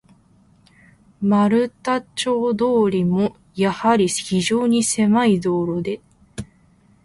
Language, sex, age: Japanese, female, 19-29